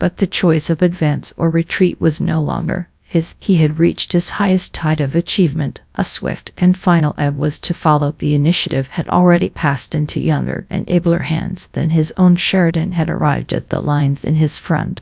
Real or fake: fake